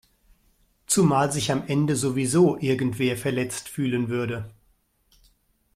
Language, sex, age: German, male, 50-59